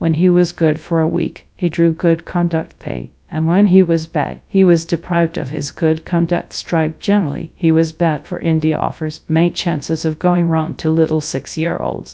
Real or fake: fake